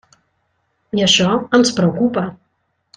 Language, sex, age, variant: Catalan, female, 50-59, Central